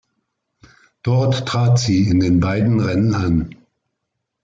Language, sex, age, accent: German, male, 60-69, Deutschland Deutsch